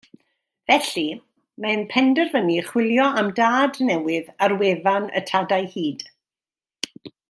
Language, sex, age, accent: Welsh, female, 60-69, Y Deyrnas Unedig Cymraeg